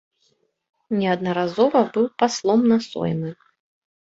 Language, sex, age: Belarusian, female, 30-39